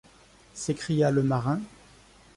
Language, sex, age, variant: French, male, 30-39, Français de métropole